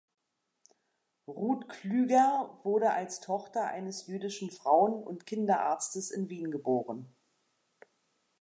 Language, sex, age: German, female, 40-49